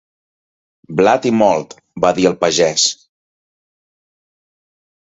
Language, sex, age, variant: Catalan, male, 40-49, Central